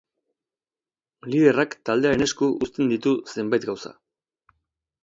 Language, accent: Basque, Erdialdekoa edo Nafarra (Gipuzkoa, Nafarroa)